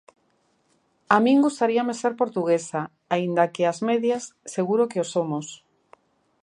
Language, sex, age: Galician, female, 40-49